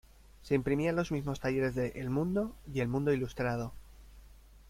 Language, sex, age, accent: Spanish, male, 30-39, España: Norte peninsular (Asturias, Castilla y León, Cantabria, País Vasco, Navarra, Aragón, La Rioja, Guadalajara, Cuenca)